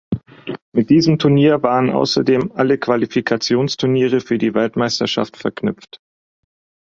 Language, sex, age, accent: German, male, 19-29, Deutschland Deutsch